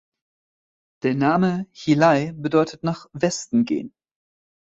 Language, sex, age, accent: German, male, 19-29, Deutschland Deutsch